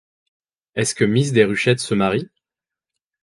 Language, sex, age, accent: French, male, 19-29, Français de Belgique